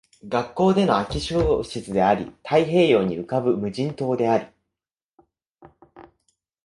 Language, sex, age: Japanese, male, 19-29